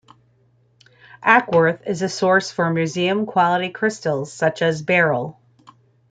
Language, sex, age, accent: English, female, 40-49, United States English